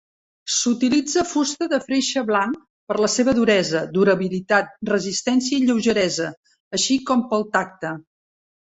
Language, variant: Catalan, Central